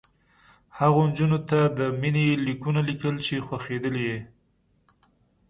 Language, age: Pashto, 30-39